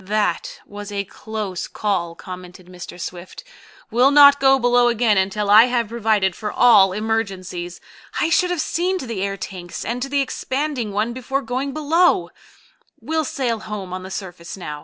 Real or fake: real